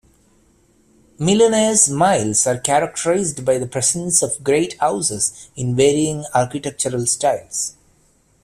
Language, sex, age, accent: English, male, 30-39, India and South Asia (India, Pakistan, Sri Lanka)